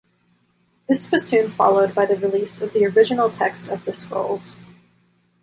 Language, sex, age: English, female, 19-29